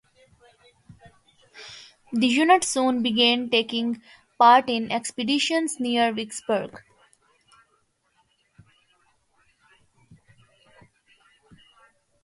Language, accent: English, India and South Asia (India, Pakistan, Sri Lanka)